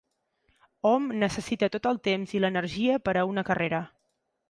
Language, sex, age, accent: Catalan, female, 40-49, nord-oriental